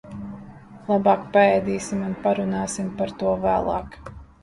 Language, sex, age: Latvian, female, 30-39